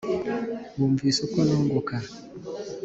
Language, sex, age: Kinyarwanda, male, 19-29